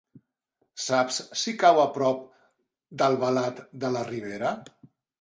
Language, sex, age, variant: Catalan, male, 50-59, Central